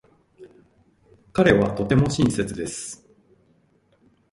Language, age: Japanese, 50-59